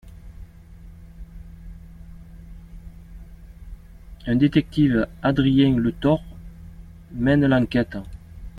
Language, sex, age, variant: French, male, 50-59, Français de métropole